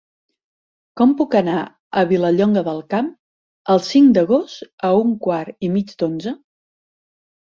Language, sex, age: Catalan, female, 50-59